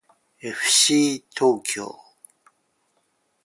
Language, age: Japanese, 50-59